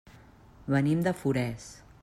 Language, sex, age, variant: Catalan, female, 40-49, Central